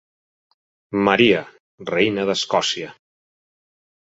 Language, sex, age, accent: Catalan, male, 40-49, occidental